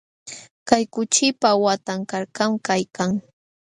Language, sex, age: Jauja Wanca Quechua, female, 19-29